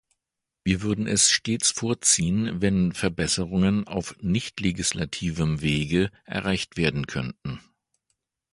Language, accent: German, Deutschland Deutsch